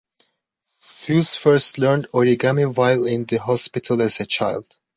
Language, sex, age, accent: English, male, 19-29, Australian English